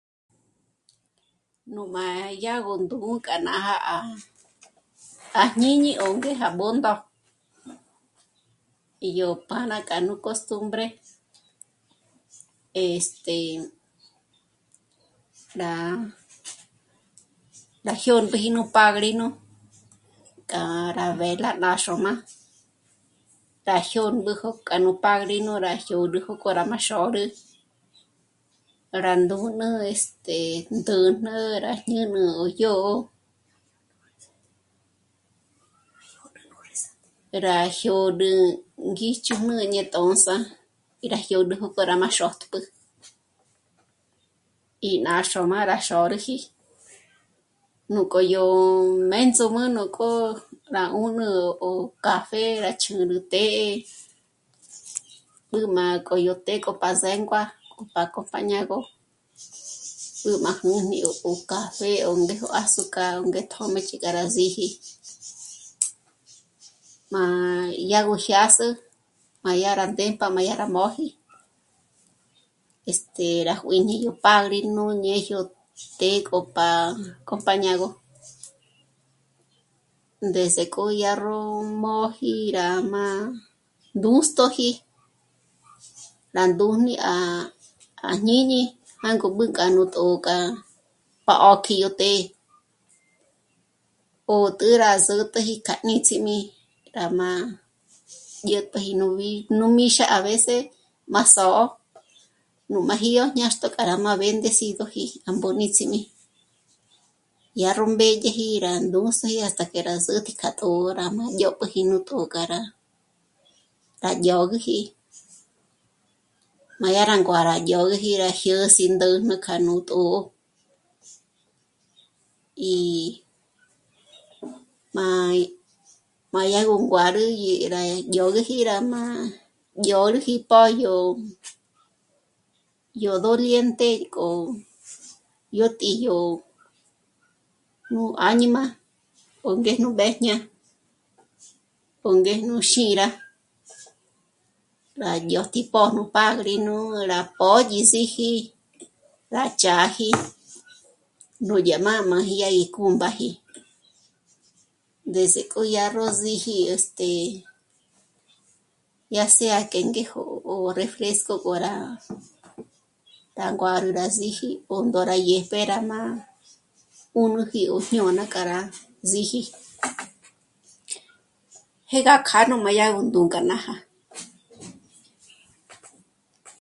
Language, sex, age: Michoacán Mazahua, female, 19-29